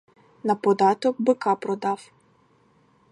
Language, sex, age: Ukrainian, female, 19-29